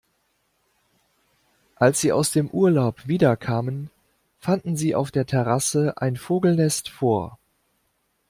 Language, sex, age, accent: German, male, 40-49, Deutschland Deutsch